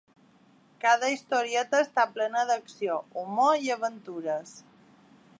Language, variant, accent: Catalan, Balear, Palma